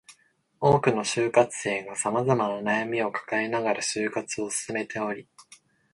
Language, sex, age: Japanese, male, 19-29